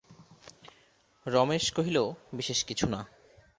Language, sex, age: Bengali, male, 30-39